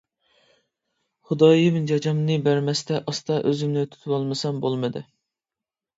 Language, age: Uyghur, 19-29